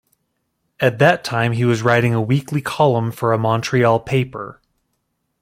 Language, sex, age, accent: English, male, 30-39, United States English